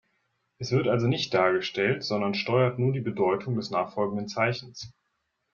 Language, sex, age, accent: German, male, 30-39, Deutschland Deutsch